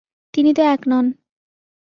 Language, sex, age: Bengali, female, 19-29